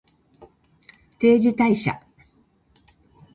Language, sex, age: Japanese, female, 60-69